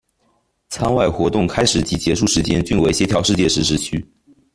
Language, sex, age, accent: Chinese, male, under 19, 出生地：福建省